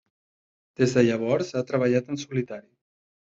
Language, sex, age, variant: Catalan, male, 30-39, Central